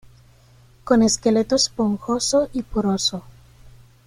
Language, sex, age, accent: Spanish, female, 30-39, América central